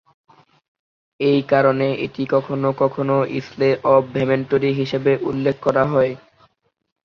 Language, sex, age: Bengali, male, 40-49